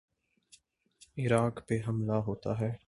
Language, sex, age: Urdu, male, 19-29